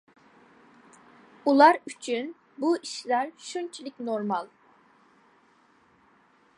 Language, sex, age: Uyghur, female, under 19